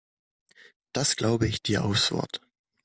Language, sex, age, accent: German, male, 19-29, Deutschland Deutsch